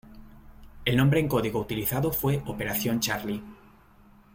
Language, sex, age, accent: Spanish, male, 19-29, España: Norte peninsular (Asturias, Castilla y León, Cantabria, País Vasco, Navarra, Aragón, La Rioja, Guadalajara, Cuenca)